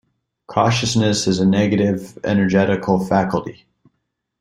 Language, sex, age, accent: English, male, 30-39, United States English